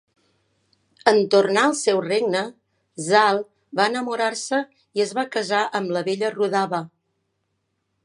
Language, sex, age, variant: Catalan, female, 50-59, Balear